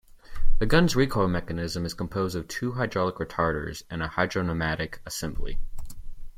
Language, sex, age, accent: English, male, 19-29, United States English